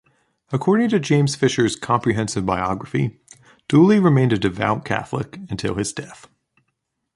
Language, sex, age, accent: English, male, 19-29, United States English